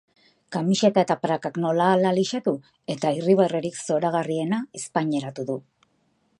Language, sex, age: Basque, female, 50-59